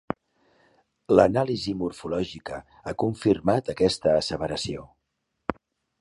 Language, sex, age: Catalan, male, 50-59